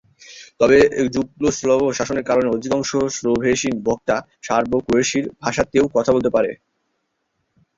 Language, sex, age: Bengali, male, under 19